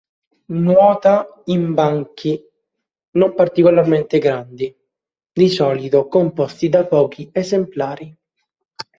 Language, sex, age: Italian, male, 19-29